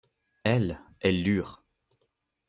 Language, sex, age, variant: French, male, under 19, Français de métropole